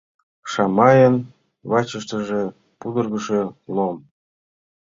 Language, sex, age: Mari, male, 40-49